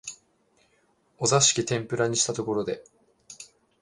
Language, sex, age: Japanese, male, 19-29